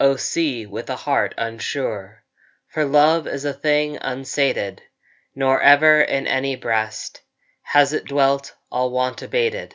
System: none